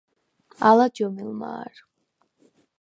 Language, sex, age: Svan, female, 19-29